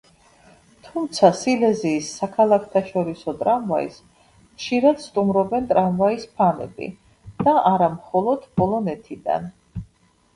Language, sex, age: Georgian, female, 50-59